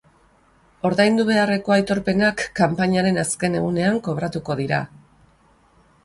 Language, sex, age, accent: Basque, female, 50-59, Mendebalekoa (Araba, Bizkaia, Gipuzkoako mendebaleko herri batzuk)